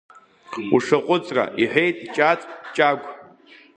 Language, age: Abkhazian, under 19